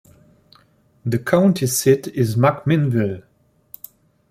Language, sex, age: English, male, 30-39